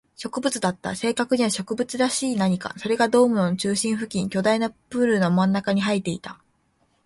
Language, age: Japanese, 19-29